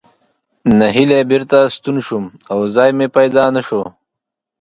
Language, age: Pashto, 30-39